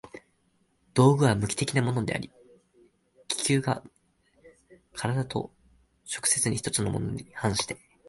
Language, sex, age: Japanese, male, 19-29